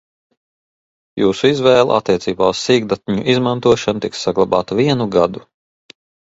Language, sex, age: Latvian, male, 40-49